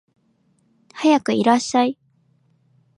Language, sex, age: Japanese, female, 19-29